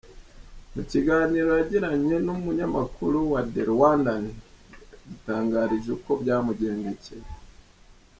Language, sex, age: Kinyarwanda, male, 30-39